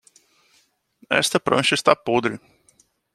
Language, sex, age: Portuguese, male, 40-49